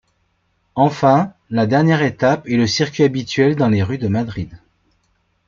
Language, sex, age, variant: French, male, 40-49, Français de métropole